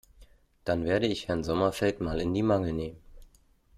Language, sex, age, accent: German, male, 30-39, Deutschland Deutsch